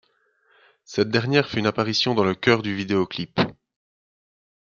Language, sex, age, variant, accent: French, male, 30-39, Français d'Europe, Français de Belgique